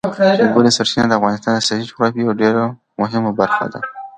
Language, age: Pashto, under 19